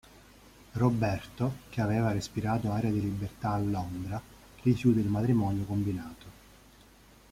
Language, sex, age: Italian, male, 30-39